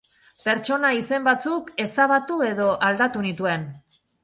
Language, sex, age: Basque, female, 50-59